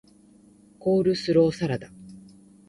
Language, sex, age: Japanese, female, 50-59